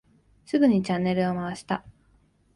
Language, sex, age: Japanese, female, 19-29